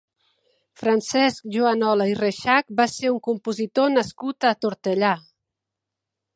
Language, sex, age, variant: Catalan, female, 40-49, Central